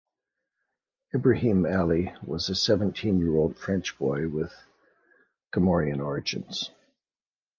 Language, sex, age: English, male, 70-79